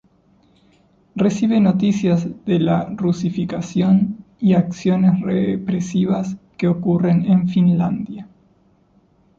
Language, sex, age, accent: Spanish, male, 30-39, Rioplatense: Argentina, Uruguay, este de Bolivia, Paraguay